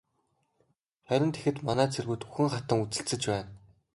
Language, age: Mongolian, 19-29